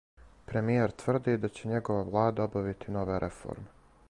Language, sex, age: Serbian, male, 19-29